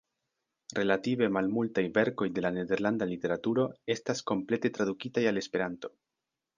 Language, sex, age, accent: Esperanto, male, under 19, Internacia